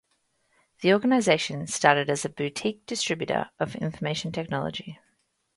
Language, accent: English, Australian English